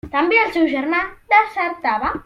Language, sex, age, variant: Catalan, male, under 19, Central